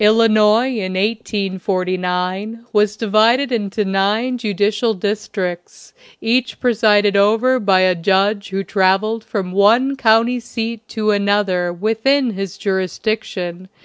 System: none